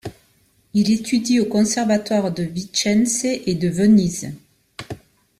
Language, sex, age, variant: French, female, 50-59, Français de métropole